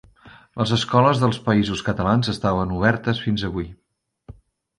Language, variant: Catalan, Central